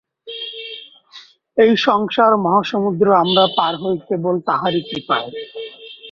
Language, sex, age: Bengali, male, 30-39